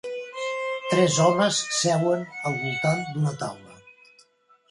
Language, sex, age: Catalan, male, 80-89